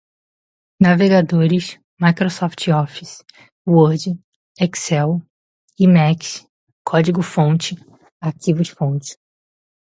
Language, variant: Portuguese, Portuguese (Brasil)